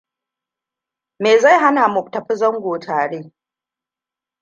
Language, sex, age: Hausa, female, 30-39